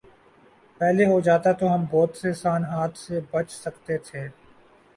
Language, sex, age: Urdu, male, 19-29